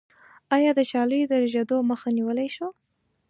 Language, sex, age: Pashto, female, 19-29